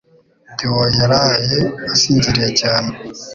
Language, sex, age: Kinyarwanda, male, 19-29